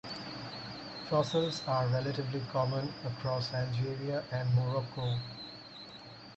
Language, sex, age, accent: English, male, 30-39, India and South Asia (India, Pakistan, Sri Lanka)